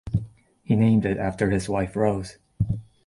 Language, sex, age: English, male, 19-29